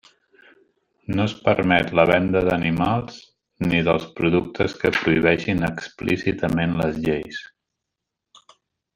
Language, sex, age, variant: Catalan, male, 30-39, Central